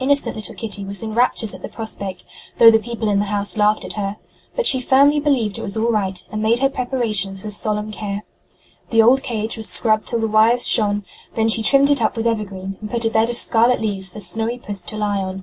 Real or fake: real